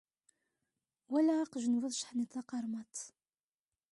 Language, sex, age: Kabyle, female, 19-29